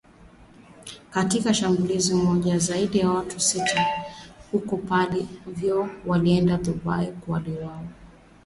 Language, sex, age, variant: Swahili, female, 19-29, Kiswahili Sanifu (EA)